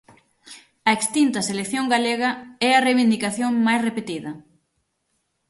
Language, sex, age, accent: Galician, female, 30-39, Atlántico (seseo e gheada); Normativo (estándar)